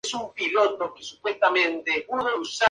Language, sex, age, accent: Spanish, male, 19-29, México